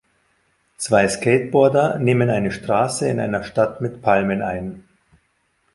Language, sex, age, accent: German, male, 50-59, Deutschland Deutsch